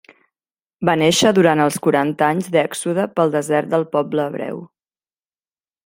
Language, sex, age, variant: Catalan, female, 40-49, Central